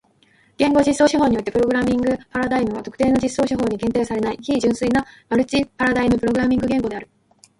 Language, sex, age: Japanese, female, 19-29